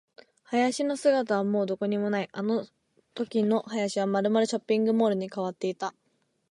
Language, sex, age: Japanese, female, 19-29